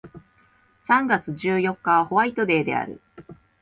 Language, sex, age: Japanese, female, 30-39